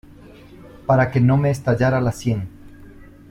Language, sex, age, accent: Spanish, male, 40-49, Andino-Pacífico: Colombia, Perú, Ecuador, oeste de Bolivia y Venezuela andina